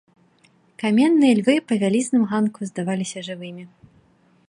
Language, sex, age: Belarusian, female, 19-29